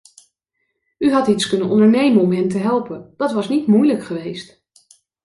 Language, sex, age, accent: Dutch, female, 40-49, Nederlands Nederlands